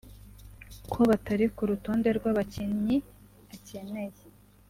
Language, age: Kinyarwanda, 19-29